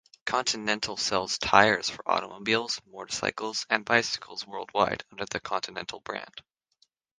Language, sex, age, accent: English, male, under 19, United States English; Canadian English